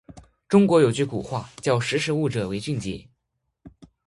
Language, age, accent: Chinese, under 19, 出生地：湖北省